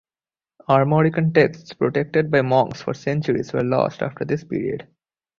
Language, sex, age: English, male, 19-29